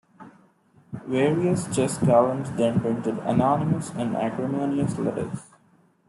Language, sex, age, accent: English, male, 19-29, India and South Asia (India, Pakistan, Sri Lanka)